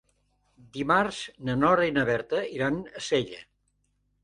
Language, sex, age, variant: Catalan, male, 80-89, Central